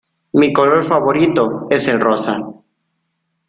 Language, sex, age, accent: Spanish, male, 19-29, México